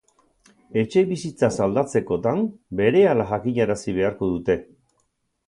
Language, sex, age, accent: Basque, male, 60-69, Mendebalekoa (Araba, Bizkaia, Gipuzkoako mendebaleko herri batzuk)